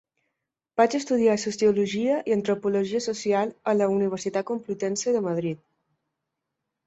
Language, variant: Catalan, Balear